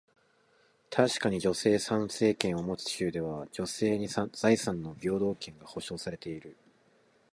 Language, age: Japanese, 19-29